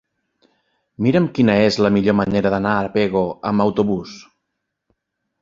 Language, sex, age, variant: Catalan, male, 40-49, Nord-Occidental